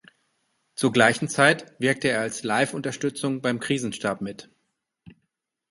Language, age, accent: German, 40-49, Deutschland Deutsch